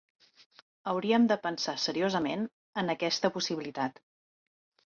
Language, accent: Catalan, gironí